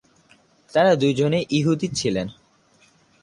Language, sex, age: Bengali, male, 19-29